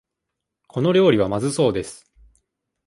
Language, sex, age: Japanese, male, 19-29